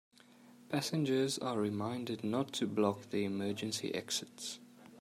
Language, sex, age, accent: English, male, 19-29, Southern African (South Africa, Zimbabwe, Namibia)